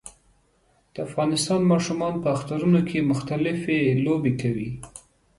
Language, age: Pashto, 19-29